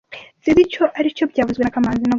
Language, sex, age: Kinyarwanda, female, 30-39